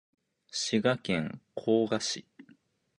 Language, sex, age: Japanese, male, 19-29